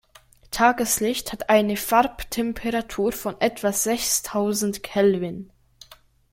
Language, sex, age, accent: German, male, under 19, Schweizerdeutsch